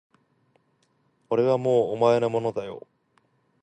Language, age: Japanese, 19-29